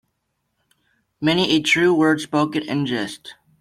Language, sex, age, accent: English, male, 19-29, United States English